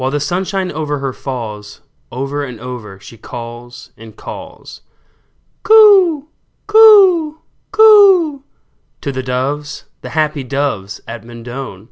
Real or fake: real